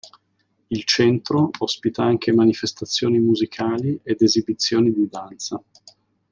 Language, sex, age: Italian, male, 40-49